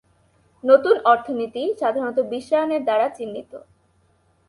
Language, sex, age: Bengali, female, under 19